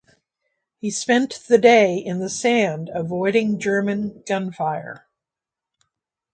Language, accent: English, United States English